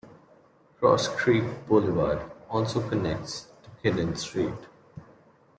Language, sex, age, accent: English, male, 19-29, India and South Asia (India, Pakistan, Sri Lanka)